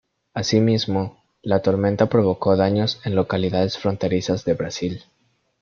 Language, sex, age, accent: Spanish, male, under 19, Andino-Pacífico: Colombia, Perú, Ecuador, oeste de Bolivia y Venezuela andina